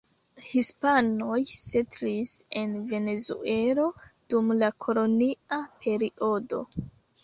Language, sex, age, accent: Esperanto, female, 19-29, Internacia